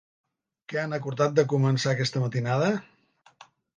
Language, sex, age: Catalan, male, 70-79